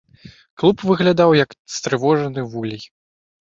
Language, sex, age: Belarusian, male, under 19